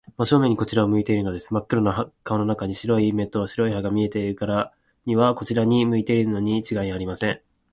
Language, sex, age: Japanese, male, 19-29